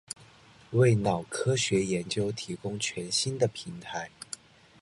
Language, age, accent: Chinese, 19-29, 出生地：四川省